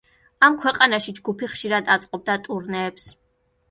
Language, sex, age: Georgian, female, 19-29